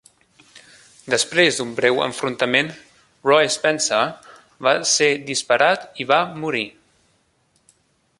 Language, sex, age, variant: Catalan, male, 19-29, Central